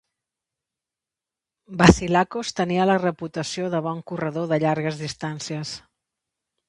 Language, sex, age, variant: Catalan, female, 40-49, Central